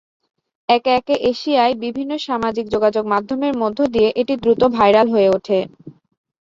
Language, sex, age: Bengali, female, 19-29